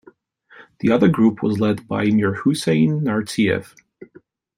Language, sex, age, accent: English, male, 30-39, United States English